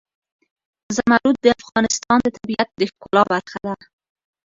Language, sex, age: Pashto, female, 19-29